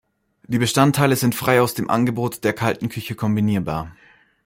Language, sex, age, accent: German, male, 19-29, Deutschland Deutsch